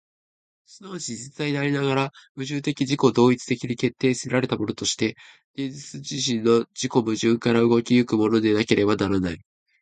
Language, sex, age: Japanese, male, 19-29